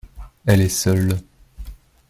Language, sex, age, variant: French, male, 19-29, Français de métropole